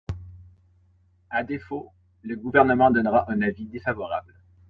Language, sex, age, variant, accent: French, male, 40-49, Français d'Amérique du Nord, Français du Canada